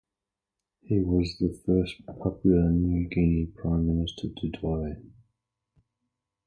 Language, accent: English, Australian English